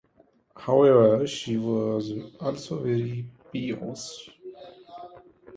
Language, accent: English, India and South Asia (India, Pakistan, Sri Lanka)